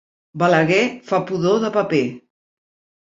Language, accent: Catalan, Barceloní